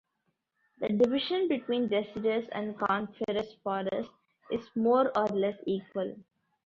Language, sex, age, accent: English, female, 19-29, India and South Asia (India, Pakistan, Sri Lanka)